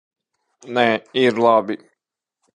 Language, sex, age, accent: Latvian, male, under 19, Kurzeme